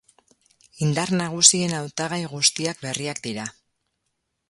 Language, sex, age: Basque, female, 30-39